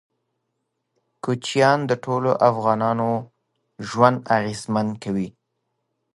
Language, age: Pashto, 30-39